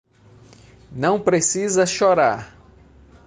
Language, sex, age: Portuguese, male, 40-49